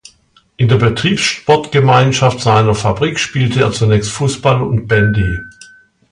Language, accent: German, Deutschland Deutsch